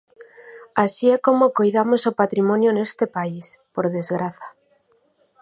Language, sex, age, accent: Galician, female, 30-39, Atlántico (seseo e gheada)